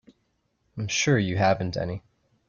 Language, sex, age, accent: English, male, 19-29, United States English